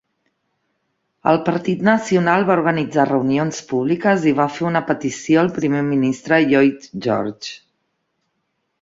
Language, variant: Catalan, Central